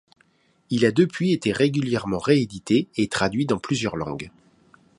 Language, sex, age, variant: French, male, 40-49, Français de métropole